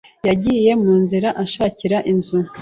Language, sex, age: Kinyarwanda, female, 19-29